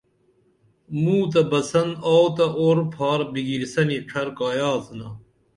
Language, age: Dameli, 40-49